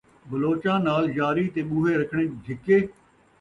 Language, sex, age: Saraiki, male, 50-59